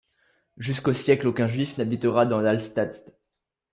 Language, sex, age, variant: French, male, under 19, Français de métropole